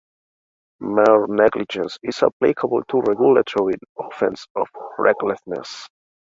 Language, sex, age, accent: English, male, 19-29, United States English